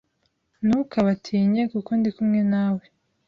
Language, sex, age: Kinyarwanda, female, 19-29